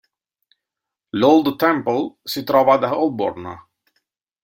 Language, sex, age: Italian, male, 40-49